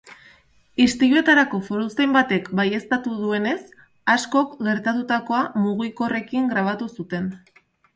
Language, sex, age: Basque, female, 19-29